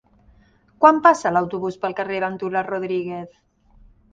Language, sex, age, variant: Catalan, female, 50-59, Central